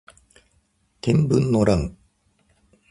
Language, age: Japanese, 50-59